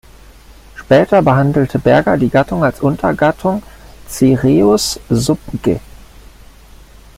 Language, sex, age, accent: German, male, 40-49, Deutschland Deutsch